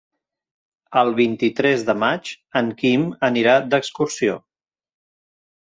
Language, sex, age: Catalan, male, 30-39